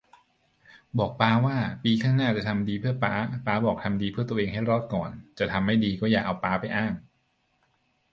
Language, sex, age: Thai, male, 40-49